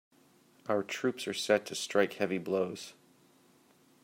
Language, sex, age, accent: English, male, 19-29, United States English